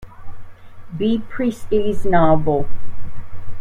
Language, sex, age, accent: English, female, 70-79, United States English